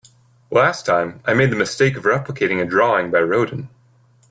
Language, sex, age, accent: English, male, under 19, United States English